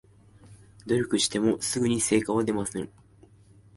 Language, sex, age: Japanese, male, 19-29